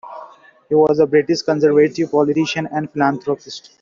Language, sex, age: English, male, 19-29